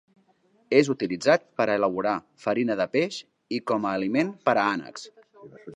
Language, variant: Catalan, Central